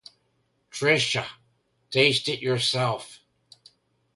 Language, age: English, 60-69